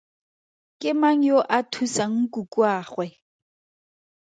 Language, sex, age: Tswana, female, 30-39